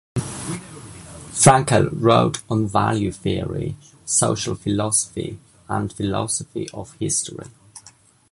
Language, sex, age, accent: English, male, 30-39, England English